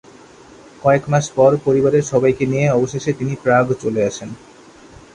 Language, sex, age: Bengali, male, 19-29